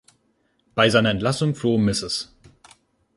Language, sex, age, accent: German, male, 19-29, Deutschland Deutsch